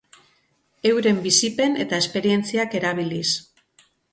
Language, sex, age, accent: Basque, female, 40-49, Mendebalekoa (Araba, Bizkaia, Gipuzkoako mendebaleko herri batzuk)